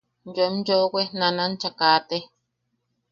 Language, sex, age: Yaqui, female, 30-39